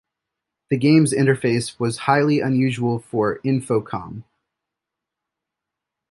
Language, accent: English, United States English